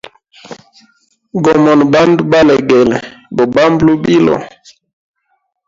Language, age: Hemba, 30-39